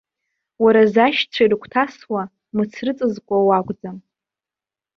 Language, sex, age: Abkhazian, female, 19-29